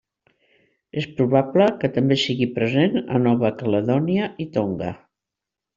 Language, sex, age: Catalan, female, 70-79